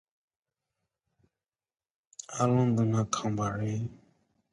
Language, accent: English, United States English